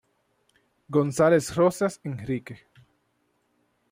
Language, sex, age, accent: Spanish, male, 30-39, Caribe: Cuba, Venezuela, Puerto Rico, República Dominicana, Panamá, Colombia caribeña, México caribeño, Costa del golfo de México